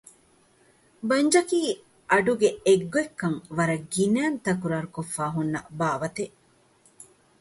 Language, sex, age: Divehi, female, 40-49